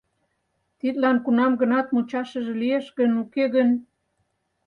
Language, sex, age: Mari, female, 60-69